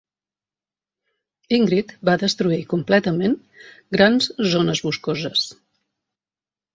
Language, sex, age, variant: Catalan, female, 50-59, Central